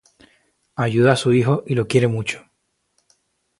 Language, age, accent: Spanish, 19-29, España: Islas Canarias